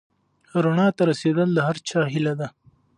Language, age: Pashto, 19-29